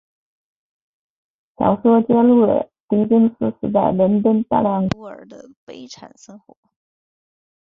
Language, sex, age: Chinese, female, 30-39